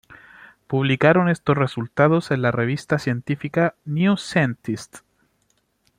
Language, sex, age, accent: Spanish, male, 19-29, Chileno: Chile, Cuyo